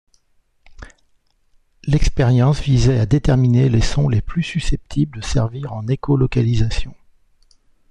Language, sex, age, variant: French, male, 50-59, Français de métropole